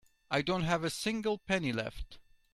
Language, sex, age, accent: English, male, 40-49, England English